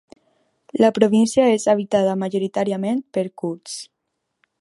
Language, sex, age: Catalan, female, under 19